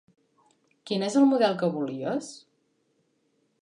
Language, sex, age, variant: Catalan, female, under 19, Central